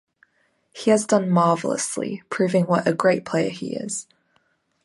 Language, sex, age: English, female, 19-29